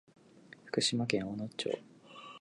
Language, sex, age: Japanese, male, 19-29